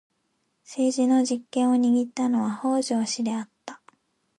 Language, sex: Japanese, female